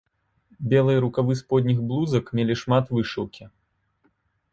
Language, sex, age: Belarusian, male, 19-29